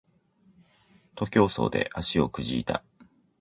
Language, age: Japanese, 40-49